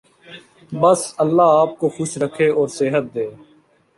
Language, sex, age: Urdu, male, 19-29